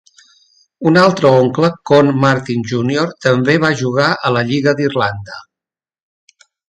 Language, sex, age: Catalan, male, 60-69